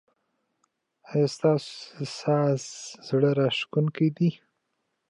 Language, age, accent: Pashto, 19-29, کندهاری لهجه